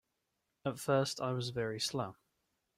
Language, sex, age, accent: English, male, 30-39, England English